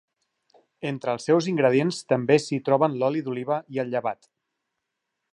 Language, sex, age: Catalan, male, 40-49